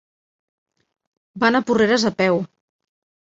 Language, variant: Catalan, Central